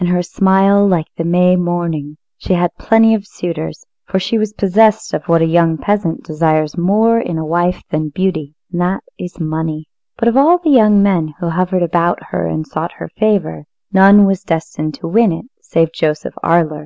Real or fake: real